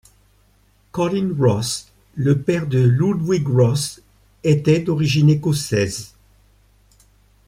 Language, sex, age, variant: French, male, 70-79, Français de métropole